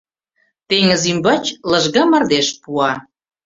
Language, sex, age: Mari, female, 40-49